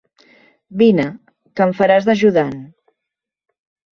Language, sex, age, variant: Catalan, female, 50-59, Central